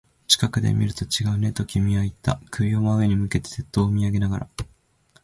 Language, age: Japanese, 19-29